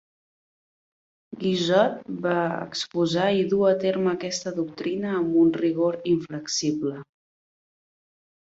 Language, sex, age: Catalan, female, 30-39